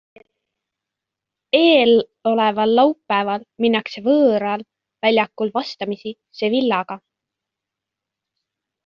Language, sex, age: Estonian, female, 19-29